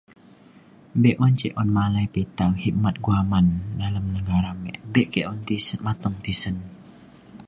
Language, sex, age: Mainstream Kenyah, male, 19-29